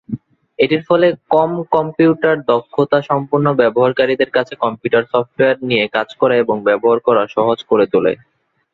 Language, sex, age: Bengali, male, 19-29